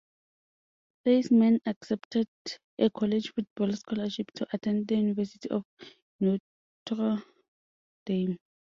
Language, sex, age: English, female, 19-29